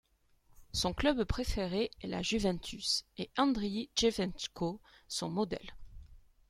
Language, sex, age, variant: French, female, 40-49, Français de métropole